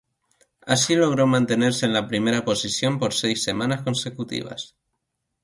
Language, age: Spanish, 19-29